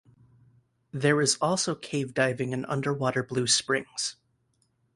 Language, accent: English, United States English